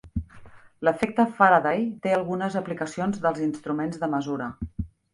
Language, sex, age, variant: Catalan, female, 50-59, Central